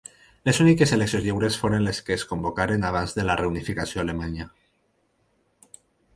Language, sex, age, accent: Catalan, male, 19-29, valencià